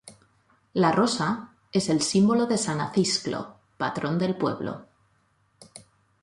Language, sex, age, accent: Spanish, female, 40-49, España: Norte peninsular (Asturias, Castilla y León, Cantabria, País Vasco, Navarra, Aragón, La Rioja, Guadalajara, Cuenca)